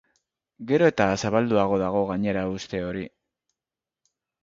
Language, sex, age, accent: Basque, male, 50-59, Mendebalekoa (Araba, Bizkaia, Gipuzkoako mendebaleko herri batzuk)